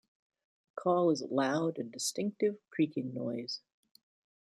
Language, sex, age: English, female, 60-69